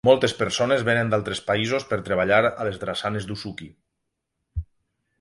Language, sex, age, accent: Catalan, male, 40-49, valencià